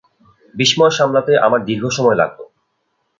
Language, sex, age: Bengali, male, 19-29